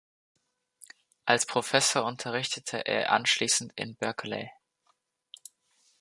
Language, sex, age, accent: German, male, 19-29, Deutschland Deutsch